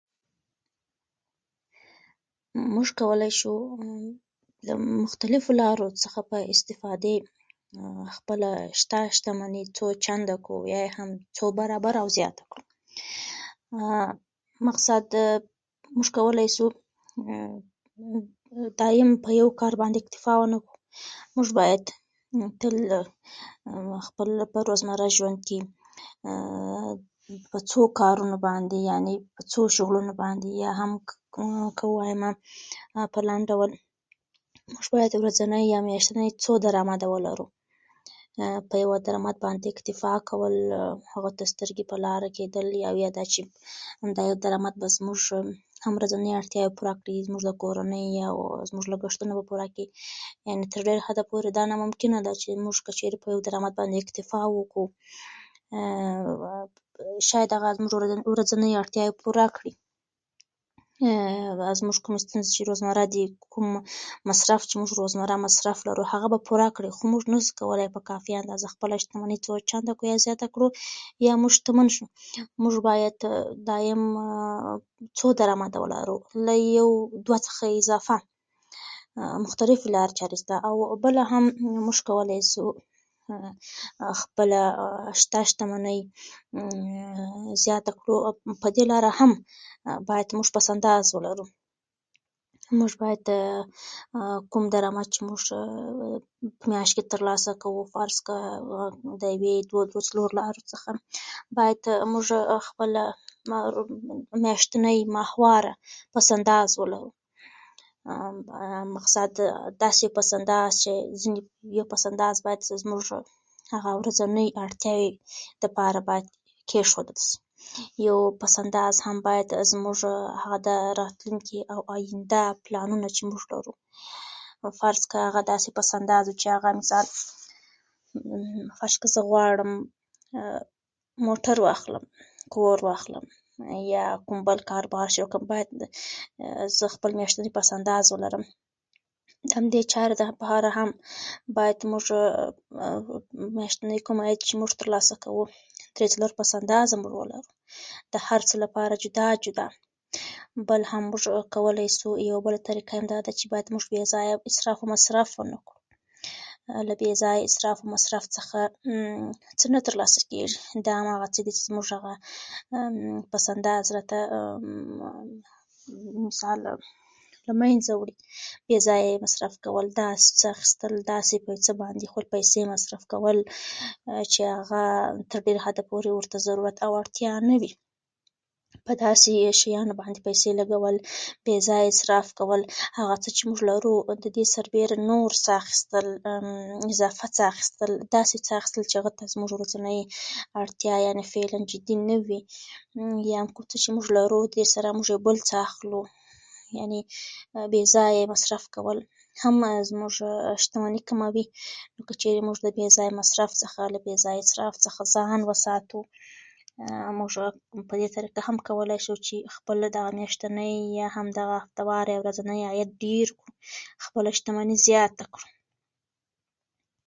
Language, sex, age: Pashto, female, 19-29